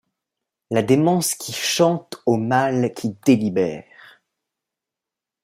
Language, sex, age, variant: French, male, under 19, Français de métropole